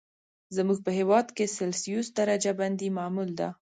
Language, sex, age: Pashto, female, 19-29